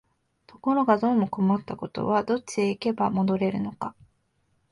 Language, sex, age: Japanese, female, 19-29